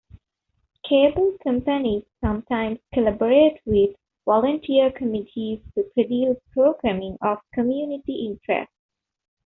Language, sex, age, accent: English, female, 19-29, India and South Asia (India, Pakistan, Sri Lanka)